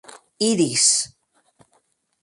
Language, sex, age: Occitan, female, 60-69